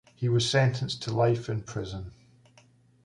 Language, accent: English, Scottish English